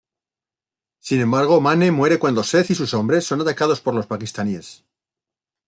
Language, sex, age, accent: Spanish, male, 40-49, España: Centro-Sur peninsular (Madrid, Toledo, Castilla-La Mancha)